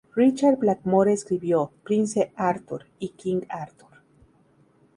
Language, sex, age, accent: Spanish, female, 30-39, México